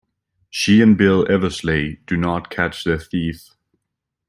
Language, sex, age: English, male, 19-29